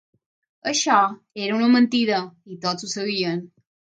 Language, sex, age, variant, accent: Catalan, female, under 19, Balear, balear; mallorquí